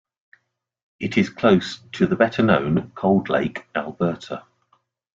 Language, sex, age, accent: English, male, 50-59, England English